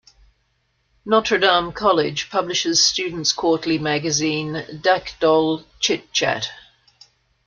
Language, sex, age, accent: English, female, 50-59, Australian English